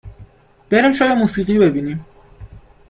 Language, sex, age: Persian, male, under 19